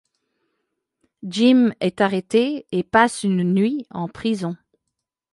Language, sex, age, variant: French, female, 50-59, Français de métropole